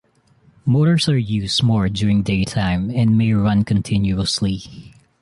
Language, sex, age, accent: English, male, 19-29, Filipino